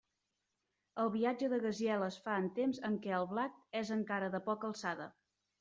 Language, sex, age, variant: Catalan, female, 30-39, Central